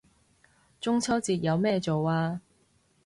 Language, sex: Cantonese, female